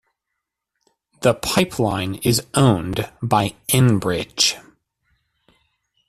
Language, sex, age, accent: English, male, 30-39, United States English